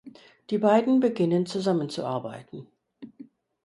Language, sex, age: German, female, 60-69